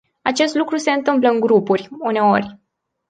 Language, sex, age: Romanian, female, 19-29